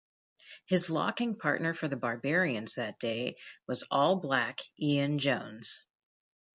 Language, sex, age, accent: English, female, 40-49, United States English